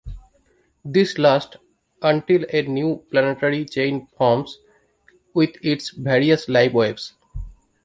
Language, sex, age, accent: English, male, 30-39, India and South Asia (India, Pakistan, Sri Lanka)